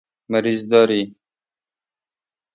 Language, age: Persian, 30-39